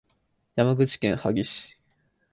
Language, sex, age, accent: Japanese, male, 19-29, 標準語